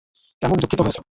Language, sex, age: Bengali, male, 19-29